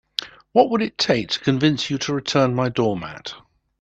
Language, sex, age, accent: English, male, 70-79, England English